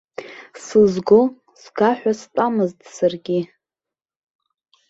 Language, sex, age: Abkhazian, female, 19-29